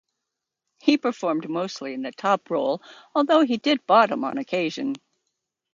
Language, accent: English, United States English